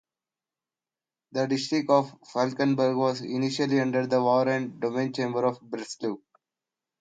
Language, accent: English, India and South Asia (India, Pakistan, Sri Lanka)